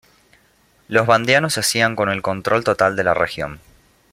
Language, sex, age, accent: Spanish, male, 19-29, Rioplatense: Argentina, Uruguay, este de Bolivia, Paraguay